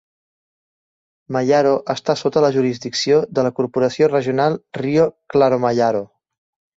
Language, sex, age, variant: Catalan, male, 30-39, Central